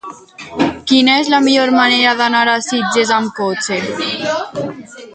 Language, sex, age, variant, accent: Catalan, female, under 19, Valencià meridional, valencià